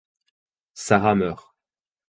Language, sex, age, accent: French, male, 19-29, Français de Belgique